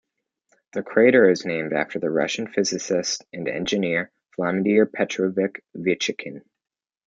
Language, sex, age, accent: English, male, under 19, Canadian English